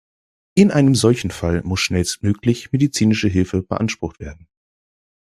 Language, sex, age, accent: German, male, 19-29, Deutschland Deutsch